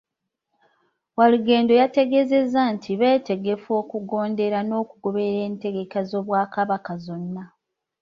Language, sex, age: Ganda, female, 30-39